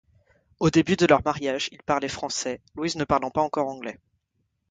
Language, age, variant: French, 30-39, Français de métropole